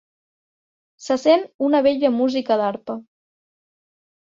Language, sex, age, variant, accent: Catalan, female, 19-29, Central, Barceloní